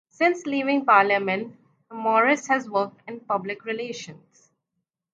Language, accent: English, India and South Asia (India, Pakistan, Sri Lanka)